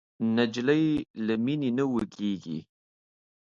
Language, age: Pashto, 19-29